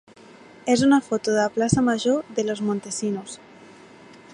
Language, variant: Catalan, Central